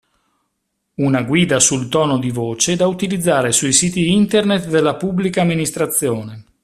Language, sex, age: Italian, male, 40-49